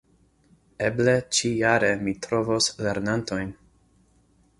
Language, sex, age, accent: Esperanto, male, 30-39, Internacia